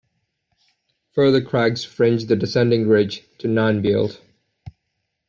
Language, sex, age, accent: English, male, 19-29, Canadian English